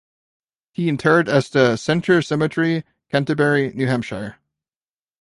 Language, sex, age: English, male, 19-29